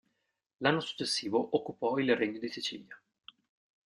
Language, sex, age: Italian, male, 19-29